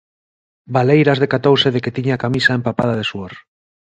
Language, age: Galician, 30-39